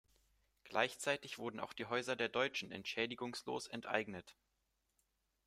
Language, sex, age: German, male, 19-29